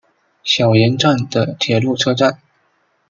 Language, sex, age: Chinese, male, 19-29